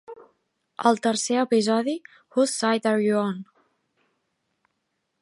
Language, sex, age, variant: Catalan, female, 19-29, Balear